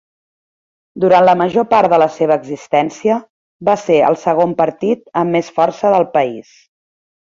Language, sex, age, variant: Catalan, female, 40-49, Central